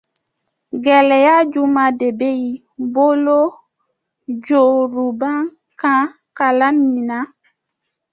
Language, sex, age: Dyula, female, 19-29